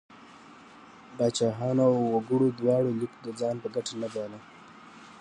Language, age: Pashto, 19-29